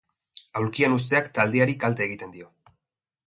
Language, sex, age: Basque, male, 19-29